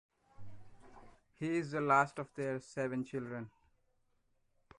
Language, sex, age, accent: English, male, 19-29, India and South Asia (India, Pakistan, Sri Lanka)